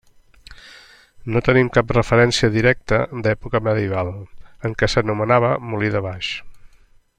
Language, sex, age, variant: Catalan, male, 50-59, Central